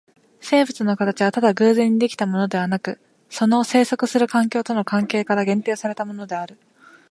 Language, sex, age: Japanese, female, 19-29